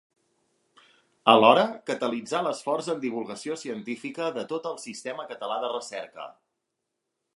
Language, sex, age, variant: Catalan, male, 30-39, Central